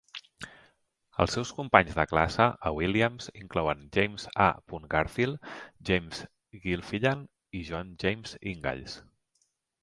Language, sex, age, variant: Catalan, male, 40-49, Central